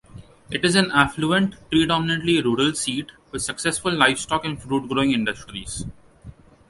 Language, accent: English, India and South Asia (India, Pakistan, Sri Lanka)